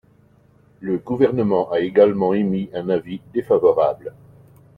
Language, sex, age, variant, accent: French, male, 50-59, Français d'Europe, Français de Belgique